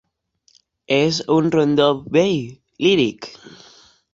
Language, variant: Catalan, Central